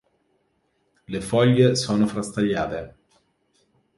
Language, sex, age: Italian, male, 30-39